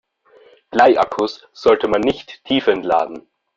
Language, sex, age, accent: German, male, 19-29, Deutschland Deutsch